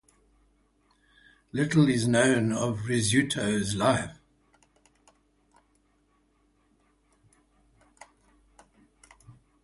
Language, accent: English, Southern African (South Africa, Zimbabwe, Namibia)